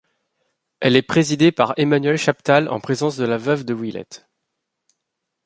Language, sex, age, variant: French, male, 30-39, Français de métropole